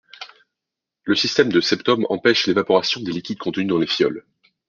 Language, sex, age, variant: French, male, 19-29, Français de métropole